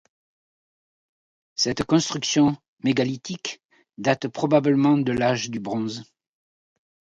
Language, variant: French, Français de métropole